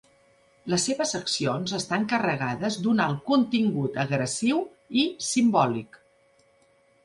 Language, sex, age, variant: Catalan, female, 50-59, Central